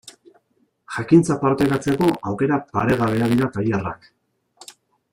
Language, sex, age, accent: Basque, male, 40-49, Mendebalekoa (Araba, Bizkaia, Gipuzkoako mendebaleko herri batzuk)